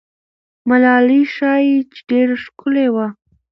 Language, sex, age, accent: Pashto, female, under 19, کندهاری لهجه